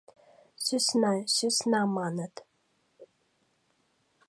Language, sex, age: Mari, female, 19-29